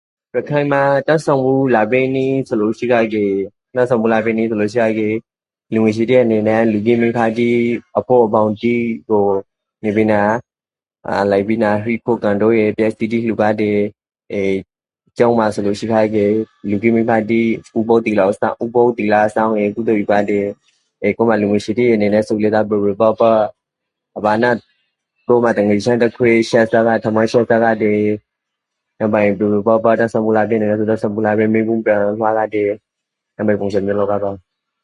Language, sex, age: Rakhine, female, 19-29